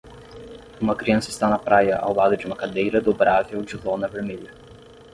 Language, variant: Portuguese, Portuguese (Brasil)